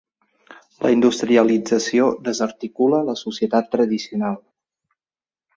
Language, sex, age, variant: Catalan, male, 40-49, Central